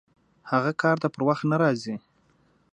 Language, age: Pashto, 19-29